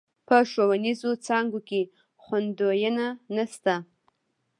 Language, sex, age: Pashto, female, 19-29